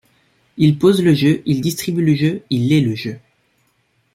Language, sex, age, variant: French, male, 19-29, Français de métropole